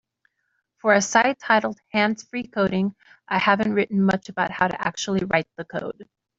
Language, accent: English, United States English